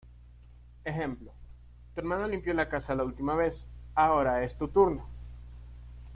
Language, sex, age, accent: Spanish, male, under 19, Andino-Pacífico: Colombia, Perú, Ecuador, oeste de Bolivia y Venezuela andina